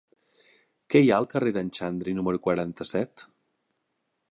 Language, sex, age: Catalan, male, 30-39